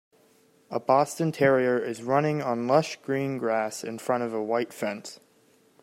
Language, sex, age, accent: English, male, under 19, United States English